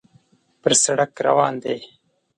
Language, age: Pashto, 30-39